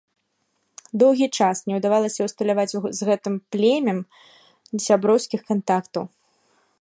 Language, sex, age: Belarusian, female, 19-29